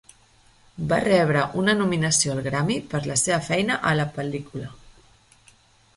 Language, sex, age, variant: Catalan, female, 30-39, Central